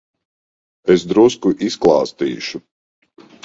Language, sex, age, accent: Latvian, male, 40-49, Rigas